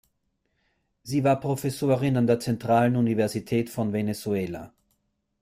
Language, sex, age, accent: German, male, 40-49, Österreichisches Deutsch